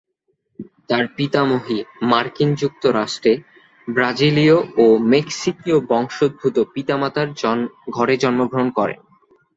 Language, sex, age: Bengali, male, under 19